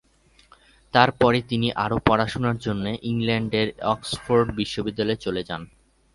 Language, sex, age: Bengali, male, 19-29